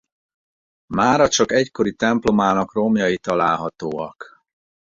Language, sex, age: Hungarian, male, 40-49